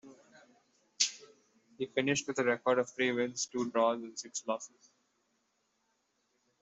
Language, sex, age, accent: English, male, 19-29, India and South Asia (India, Pakistan, Sri Lanka)